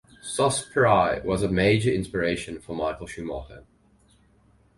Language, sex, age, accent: English, male, 19-29, Southern African (South Africa, Zimbabwe, Namibia)